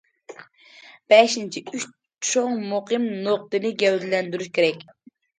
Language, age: Uyghur, 19-29